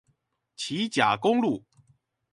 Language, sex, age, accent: Chinese, male, 19-29, 出生地：臺北市